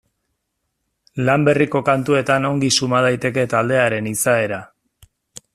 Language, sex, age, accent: Basque, male, 40-49, Erdialdekoa edo Nafarra (Gipuzkoa, Nafarroa)